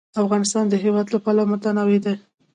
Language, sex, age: Pashto, female, 19-29